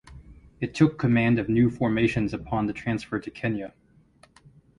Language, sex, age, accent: English, male, 40-49, United States English